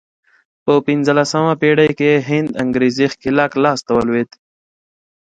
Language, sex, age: Pashto, male, 19-29